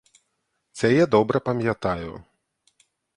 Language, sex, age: Ukrainian, male, 30-39